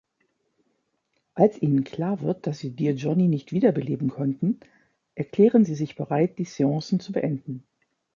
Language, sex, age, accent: German, female, 50-59, Deutschland Deutsch